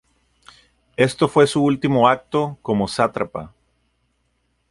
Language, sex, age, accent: Spanish, male, 40-49, México